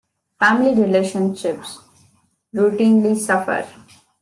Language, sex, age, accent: English, female, 19-29, India and South Asia (India, Pakistan, Sri Lanka)